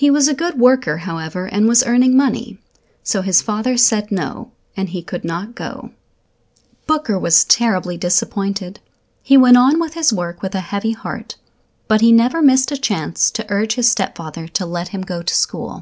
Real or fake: real